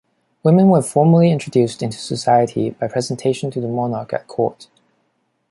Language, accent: English, Hong Kong English